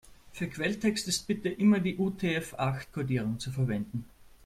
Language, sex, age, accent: German, male, 19-29, Österreichisches Deutsch